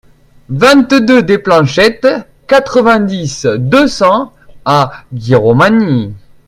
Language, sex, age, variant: French, male, 19-29, Français de métropole